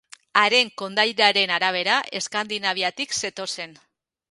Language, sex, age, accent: Basque, female, 40-49, Mendebalekoa (Araba, Bizkaia, Gipuzkoako mendebaleko herri batzuk)